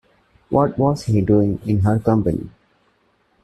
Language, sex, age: English, male, 19-29